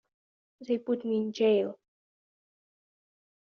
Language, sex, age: English, female, under 19